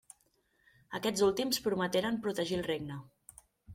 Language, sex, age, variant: Catalan, female, 30-39, Central